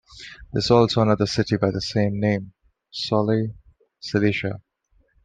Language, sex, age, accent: English, male, 19-29, India and South Asia (India, Pakistan, Sri Lanka)